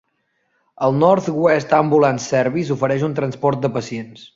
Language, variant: Catalan, Central